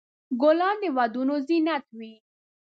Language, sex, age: Pashto, female, 19-29